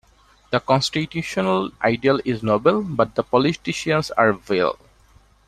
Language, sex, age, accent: English, male, 19-29, India and South Asia (India, Pakistan, Sri Lanka)